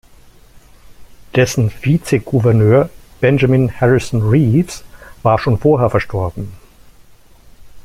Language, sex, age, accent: German, male, 50-59, Deutschland Deutsch